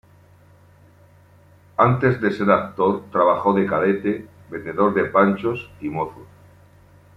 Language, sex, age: Spanish, male, 50-59